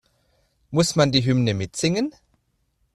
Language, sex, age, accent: German, male, 30-39, Deutschland Deutsch